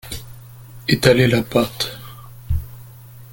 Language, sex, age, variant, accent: French, male, 19-29, Français d'Amérique du Nord, Français du Canada